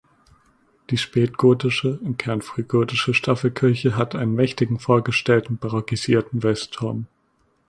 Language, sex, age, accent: German, male, under 19, Deutschland Deutsch